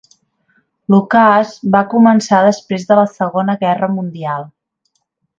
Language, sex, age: Catalan, female, 40-49